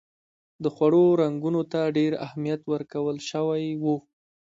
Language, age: Pashto, 30-39